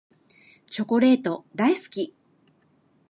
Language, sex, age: Japanese, female, 50-59